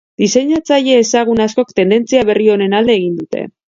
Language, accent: Basque, Mendebalekoa (Araba, Bizkaia, Gipuzkoako mendebaleko herri batzuk)